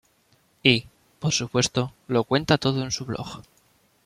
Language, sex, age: Spanish, male, 19-29